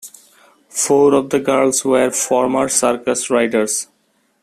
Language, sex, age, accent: English, male, 19-29, India and South Asia (India, Pakistan, Sri Lanka)